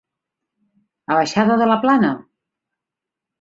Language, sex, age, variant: Catalan, female, 40-49, Central